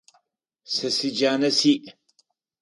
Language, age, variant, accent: Adyghe, 60-69, Адыгабзэ (Кирил, пстэумэ зэдыряе), Кıэмгуй (Çemguy)